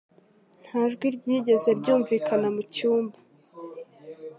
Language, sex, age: Kinyarwanda, female, 19-29